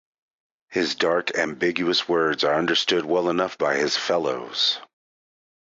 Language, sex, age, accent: English, male, 40-49, United States English